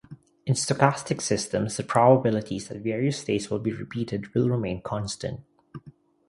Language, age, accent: English, 30-39, Filipino